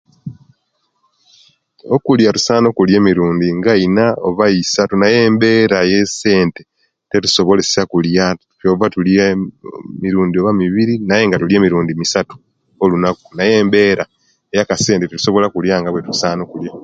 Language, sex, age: Kenyi, male, 50-59